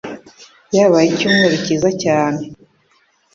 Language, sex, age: Kinyarwanda, female, 50-59